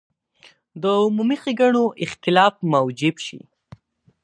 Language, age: Pashto, under 19